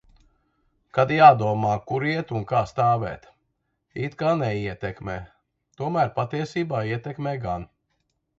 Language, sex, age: Latvian, male, 50-59